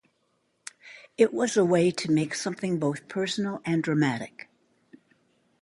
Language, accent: English, United States English